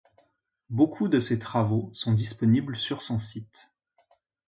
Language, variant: French, Français de métropole